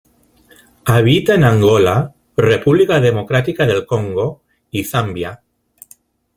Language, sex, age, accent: Spanish, male, 40-49, España: Centro-Sur peninsular (Madrid, Toledo, Castilla-La Mancha)